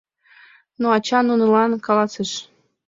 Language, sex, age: Mari, female, 19-29